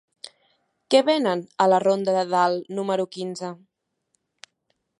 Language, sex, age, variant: Catalan, female, 19-29, Central